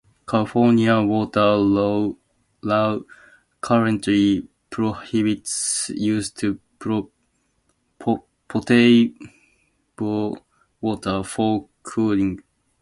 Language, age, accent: English, 19-29, United States English